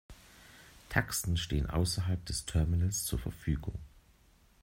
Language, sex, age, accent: German, male, 19-29, Deutschland Deutsch